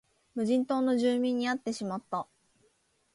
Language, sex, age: Japanese, female, 19-29